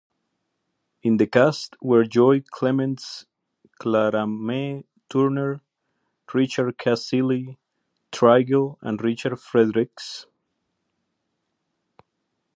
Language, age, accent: English, 30-39, United States English